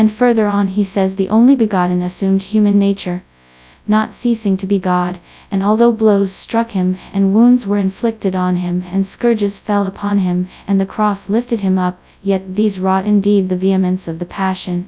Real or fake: fake